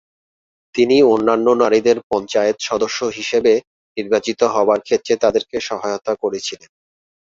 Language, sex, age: Bengali, male, 30-39